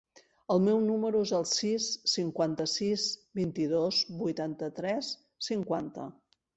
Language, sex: Catalan, female